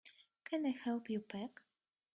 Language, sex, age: English, female, 19-29